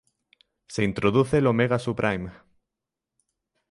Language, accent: Spanish, España: Centro-Sur peninsular (Madrid, Toledo, Castilla-La Mancha)